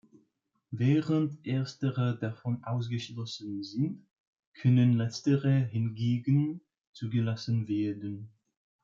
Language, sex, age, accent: German, male, 19-29, Deutschland Deutsch